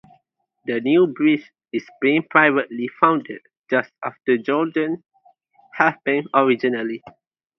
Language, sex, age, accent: English, male, 19-29, Malaysian English